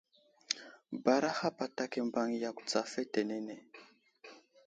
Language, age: Wuzlam, 19-29